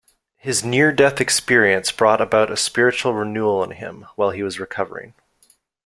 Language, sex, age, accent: English, male, 30-39, Canadian English